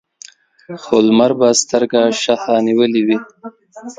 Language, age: Pashto, 30-39